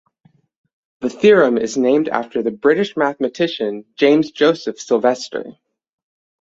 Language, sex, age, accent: English, male, under 19, United States English